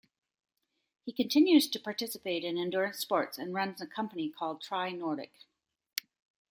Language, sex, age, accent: English, female, 50-59, Canadian English